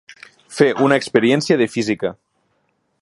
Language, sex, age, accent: Catalan, male, 19-29, Ebrenc